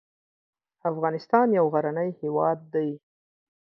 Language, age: Pashto, 19-29